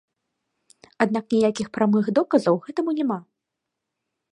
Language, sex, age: Belarusian, female, 19-29